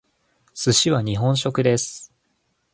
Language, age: Japanese, 19-29